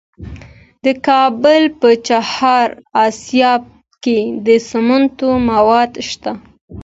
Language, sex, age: Pashto, female, 19-29